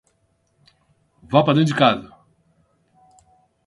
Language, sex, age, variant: Portuguese, male, 40-49, Portuguese (Brasil)